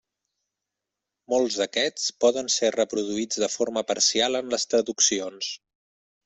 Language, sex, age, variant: Catalan, male, 30-39, Central